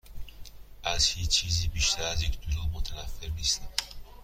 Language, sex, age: Persian, male, 30-39